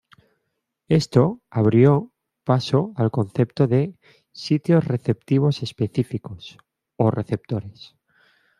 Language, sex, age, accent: Spanish, male, 30-39, España: Centro-Sur peninsular (Madrid, Toledo, Castilla-La Mancha)